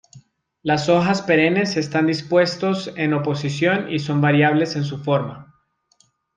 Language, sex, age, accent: Spanish, male, 19-29, Andino-Pacífico: Colombia, Perú, Ecuador, oeste de Bolivia y Venezuela andina